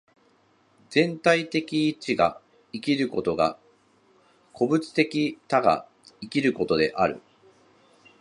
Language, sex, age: Japanese, male, 30-39